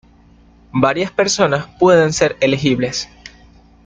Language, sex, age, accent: Spanish, male, 19-29, Caribe: Cuba, Venezuela, Puerto Rico, República Dominicana, Panamá, Colombia caribeña, México caribeño, Costa del golfo de México